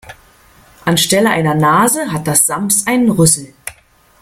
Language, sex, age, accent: German, female, 50-59, Deutschland Deutsch